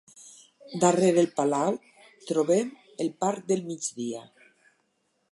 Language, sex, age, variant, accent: Catalan, female, 60-69, Nord-Occidental, nord-occidental